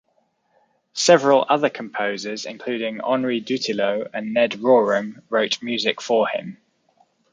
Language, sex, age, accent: English, male, 30-39, England English